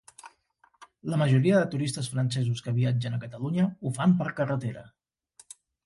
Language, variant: Catalan, Central